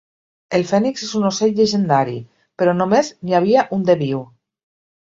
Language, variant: Catalan, Nord-Occidental